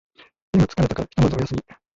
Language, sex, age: Japanese, male, 60-69